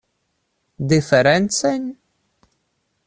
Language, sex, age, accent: Esperanto, male, 19-29, Internacia